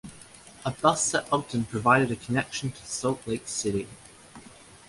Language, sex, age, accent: English, male, under 19, Australian English